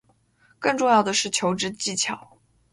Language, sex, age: Chinese, female, 19-29